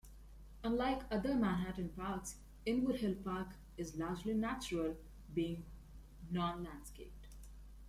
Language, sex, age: English, female, 19-29